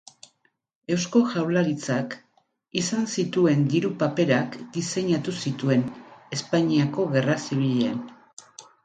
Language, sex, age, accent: Basque, female, 50-59, Mendebalekoa (Araba, Bizkaia, Gipuzkoako mendebaleko herri batzuk)